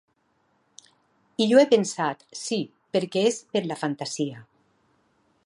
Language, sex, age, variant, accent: Catalan, female, 50-59, Valencià central, valencià